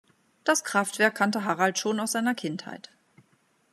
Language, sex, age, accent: German, female, 40-49, Deutschland Deutsch